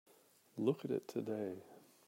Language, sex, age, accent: English, male, 30-39, Australian English